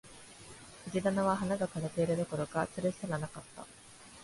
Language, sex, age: Japanese, female, 19-29